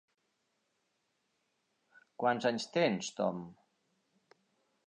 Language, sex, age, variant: Catalan, male, 50-59, Central